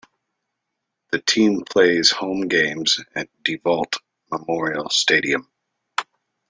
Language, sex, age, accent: English, male, 40-49, United States English